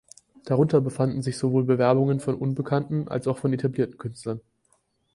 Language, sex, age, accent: German, male, 19-29, Deutschland Deutsch